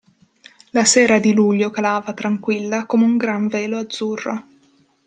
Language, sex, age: Italian, female, 19-29